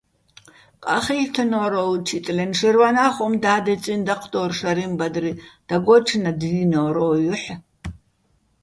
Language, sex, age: Bats, female, 70-79